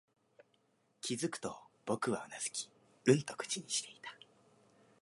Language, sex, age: Japanese, female, 19-29